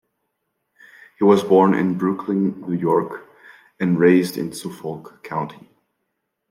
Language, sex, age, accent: English, male, 19-29, United States English